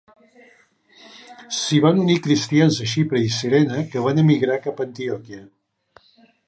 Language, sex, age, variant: Catalan, male, 70-79, Central